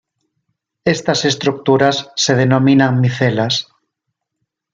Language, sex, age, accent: Spanish, male, 40-49, España: Norte peninsular (Asturias, Castilla y León, Cantabria, País Vasco, Navarra, Aragón, La Rioja, Guadalajara, Cuenca)